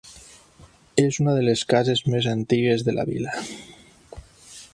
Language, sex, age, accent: Catalan, male, 40-49, valencià